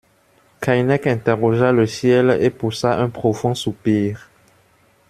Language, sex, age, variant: French, male, 19-29, Français d'Afrique subsaharienne et des îles africaines